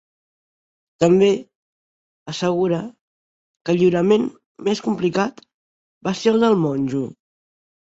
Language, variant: Catalan, Central